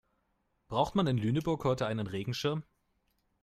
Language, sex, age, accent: German, male, 19-29, Deutschland Deutsch